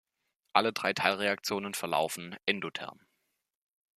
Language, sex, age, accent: German, male, 19-29, Deutschland Deutsch